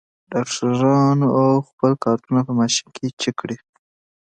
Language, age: Pashto, under 19